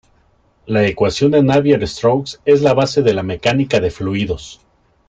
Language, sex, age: Spanish, male, 30-39